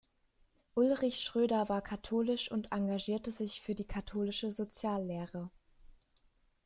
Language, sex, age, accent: German, female, 19-29, Deutschland Deutsch